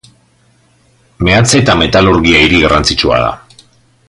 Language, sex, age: Basque, male, 50-59